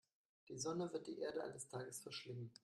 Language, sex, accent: German, male, Deutschland Deutsch